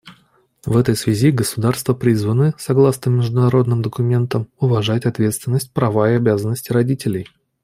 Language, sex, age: Russian, male, 30-39